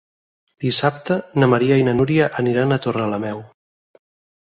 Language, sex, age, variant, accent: Catalan, male, 30-39, Central, Barcelona